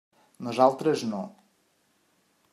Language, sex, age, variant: Catalan, male, 40-49, Nord-Occidental